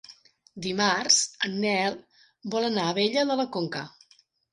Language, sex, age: Catalan, female, 40-49